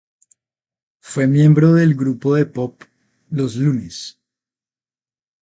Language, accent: Spanish, Andino-Pacífico: Colombia, Perú, Ecuador, oeste de Bolivia y Venezuela andina